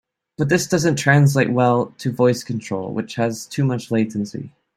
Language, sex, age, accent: English, male, 19-29, United States English